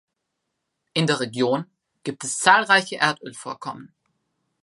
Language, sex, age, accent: German, male, under 19, Österreichisches Deutsch